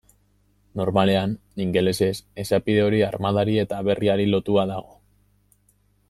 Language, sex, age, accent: Basque, male, 19-29, Mendebalekoa (Araba, Bizkaia, Gipuzkoako mendebaleko herri batzuk)